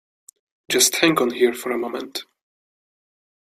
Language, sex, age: English, male, 19-29